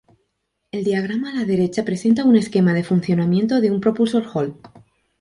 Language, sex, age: Spanish, female, 19-29